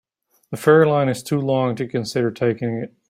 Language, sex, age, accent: English, male, 19-29, United States English